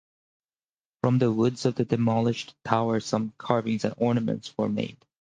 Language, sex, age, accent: English, male, 30-39, United States English